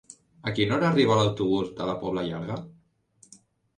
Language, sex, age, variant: Catalan, male, under 19, Central